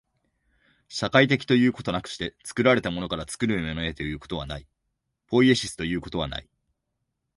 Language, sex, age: Japanese, male, 19-29